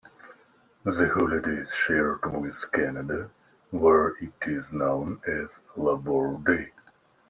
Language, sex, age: English, male, 19-29